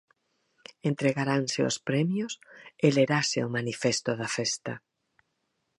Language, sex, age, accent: Galician, female, 50-59, Normativo (estándar)